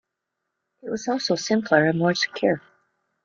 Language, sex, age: English, female, 50-59